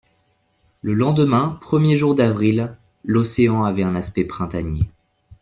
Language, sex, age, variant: French, male, 19-29, Français de métropole